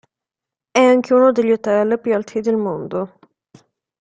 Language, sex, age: Italian, female, 19-29